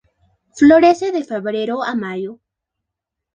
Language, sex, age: Spanish, female, 19-29